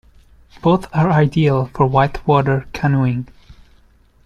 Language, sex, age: English, male, 30-39